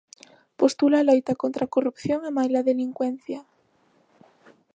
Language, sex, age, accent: Galician, female, 19-29, Atlántico (seseo e gheada)